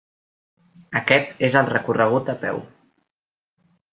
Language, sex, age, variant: Catalan, male, under 19, Central